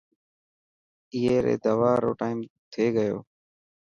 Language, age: Dhatki, 19-29